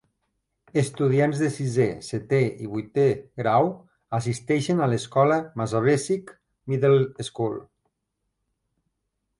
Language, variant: Catalan, Nord-Occidental